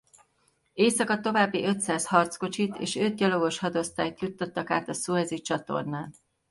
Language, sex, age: Hungarian, female, 50-59